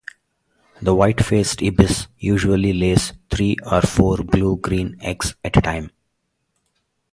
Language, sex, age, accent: English, male, 40-49, India and South Asia (India, Pakistan, Sri Lanka)